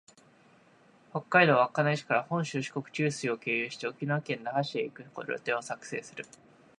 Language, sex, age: Japanese, male, 19-29